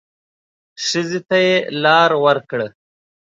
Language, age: Pashto, 19-29